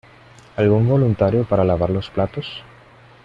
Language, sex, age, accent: Spanish, male, 30-39, Caribe: Cuba, Venezuela, Puerto Rico, República Dominicana, Panamá, Colombia caribeña, México caribeño, Costa del golfo de México